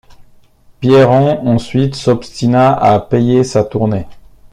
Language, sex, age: French, male, 40-49